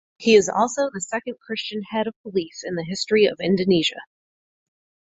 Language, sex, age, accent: English, female, 40-49, United States English